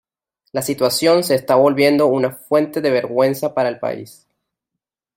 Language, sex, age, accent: Spanish, male, 19-29, Caribe: Cuba, Venezuela, Puerto Rico, República Dominicana, Panamá, Colombia caribeña, México caribeño, Costa del golfo de México